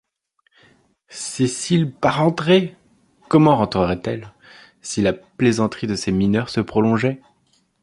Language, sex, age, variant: French, male, 30-39, Français de métropole